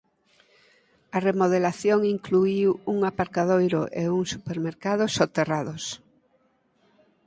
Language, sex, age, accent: Galician, female, 50-59, Normativo (estándar)